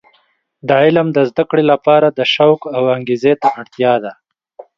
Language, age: Pashto, 19-29